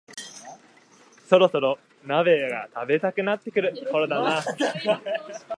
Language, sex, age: Japanese, male, 19-29